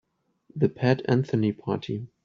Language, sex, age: English, male, 30-39